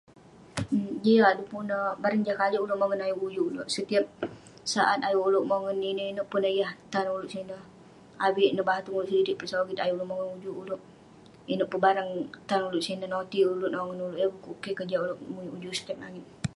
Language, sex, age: Western Penan, female, under 19